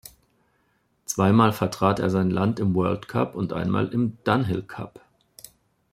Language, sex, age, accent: German, male, 40-49, Deutschland Deutsch